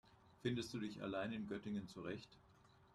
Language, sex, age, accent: German, male, 60-69, Deutschland Deutsch